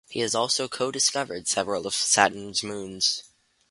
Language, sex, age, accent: English, male, under 19, Canadian English